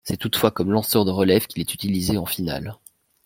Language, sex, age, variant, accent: French, male, under 19, Français d'Europe, Français de Belgique